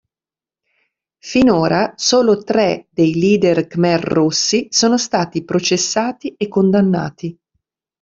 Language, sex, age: Italian, female, 40-49